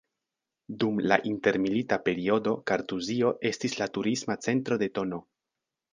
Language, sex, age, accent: Esperanto, male, under 19, Internacia